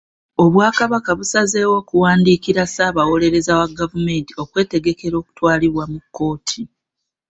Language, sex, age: Ganda, female, 19-29